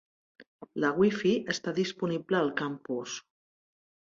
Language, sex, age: Catalan, female, 60-69